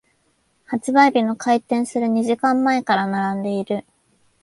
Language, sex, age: Japanese, female, 19-29